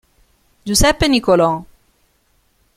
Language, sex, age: Italian, female, 40-49